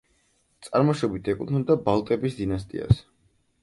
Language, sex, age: Georgian, male, 19-29